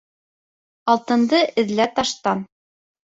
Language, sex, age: Bashkir, female, 19-29